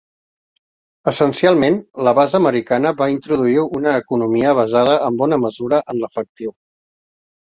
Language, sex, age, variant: Catalan, male, 40-49, Central